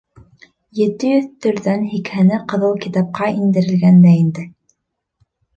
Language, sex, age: Bashkir, female, 19-29